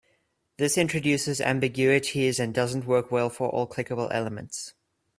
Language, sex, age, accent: English, male, 19-29, Southern African (South Africa, Zimbabwe, Namibia)